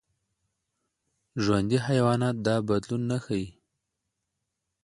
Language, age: Pashto, 30-39